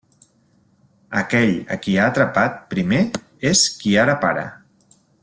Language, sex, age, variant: Catalan, male, 40-49, Central